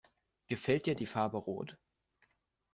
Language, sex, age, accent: German, male, under 19, Deutschland Deutsch